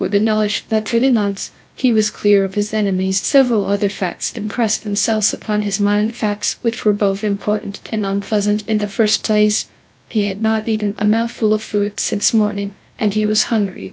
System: TTS, GlowTTS